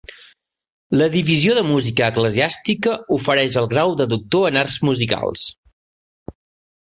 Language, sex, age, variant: Catalan, male, 40-49, Central